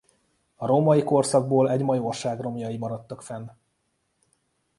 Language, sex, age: Hungarian, male, 30-39